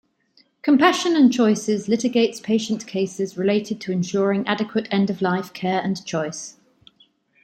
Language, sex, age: English, female, 50-59